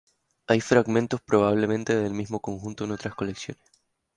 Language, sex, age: Spanish, male, 19-29